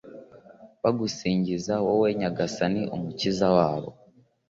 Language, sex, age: Kinyarwanda, male, under 19